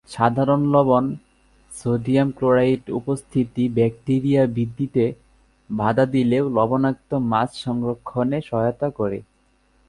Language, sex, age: Bengali, male, under 19